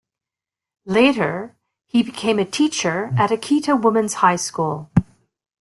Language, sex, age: English, female, 60-69